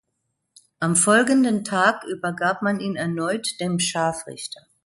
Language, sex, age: German, female, 50-59